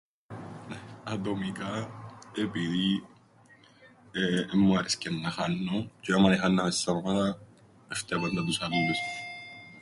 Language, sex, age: Greek, male, 19-29